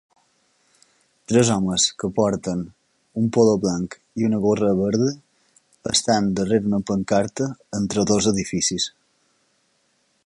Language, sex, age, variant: Catalan, male, 19-29, Balear